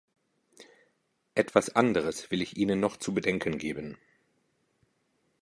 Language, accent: German, Deutschland Deutsch